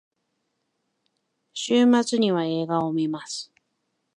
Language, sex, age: Japanese, female, 40-49